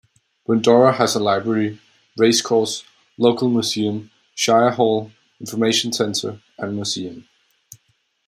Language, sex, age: English, male, 19-29